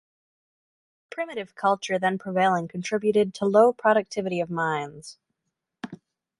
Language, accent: English, United States English